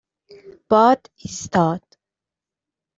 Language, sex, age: Persian, female, 19-29